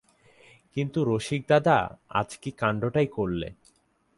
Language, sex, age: Bengali, male, 19-29